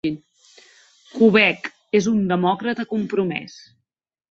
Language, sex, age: Catalan, female, 40-49